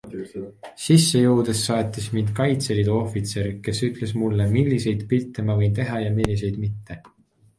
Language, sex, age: Estonian, male, 19-29